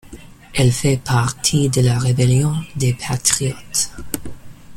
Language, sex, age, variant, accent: French, male, 19-29, Français d'Europe, Français du Royaume-Uni